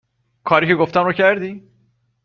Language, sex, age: Persian, male, 19-29